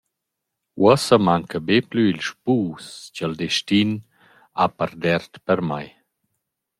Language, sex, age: Romansh, male, 40-49